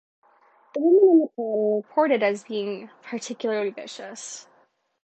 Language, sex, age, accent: English, female, 19-29, United States English